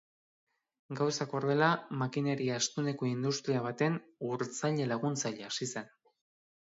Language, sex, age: Basque, male, 30-39